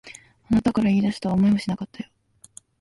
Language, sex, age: Japanese, female, 19-29